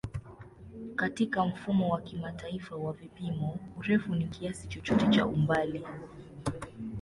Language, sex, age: Swahili, female, 19-29